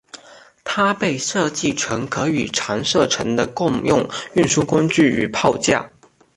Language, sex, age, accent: Chinese, male, 19-29, 出生地：福建省